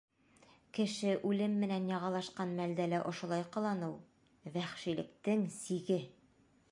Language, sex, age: Bashkir, female, 30-39